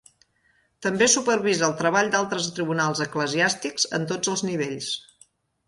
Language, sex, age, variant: Catalan, female, 40-49, Central